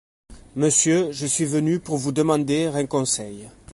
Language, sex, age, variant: French, male, 40-49, Français de métropole